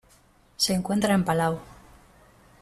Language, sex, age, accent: Spanish, female, 30-39, España: Norte peninsular (Asturias, Castilla y León, Cantabria, País Vasco, Navarra, Aragón, La Rioja, Guadalajara, Cuenca)